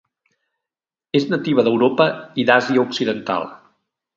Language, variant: Catalan, Central